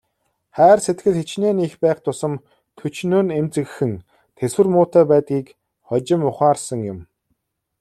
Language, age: Mongolian, 90+